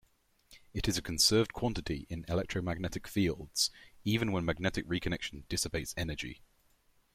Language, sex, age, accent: English, male, under 19, England English